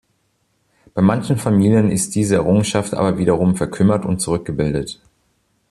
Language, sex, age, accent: German, male, 40-49, Deutschland Deutsch